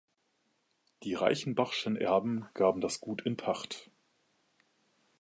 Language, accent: German, Deutschland Deutsch